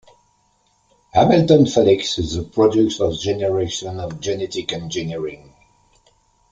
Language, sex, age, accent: English, male, 70-79, England English